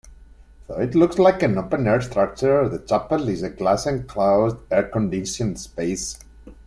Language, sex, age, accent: English, male, 30-39, England English